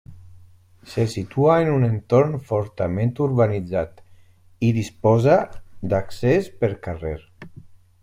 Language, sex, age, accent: Catalan, male, 40-49, valencià